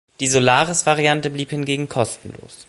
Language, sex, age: German, male, 19-29